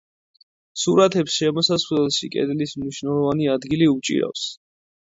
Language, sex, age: Georgian, male, 19-29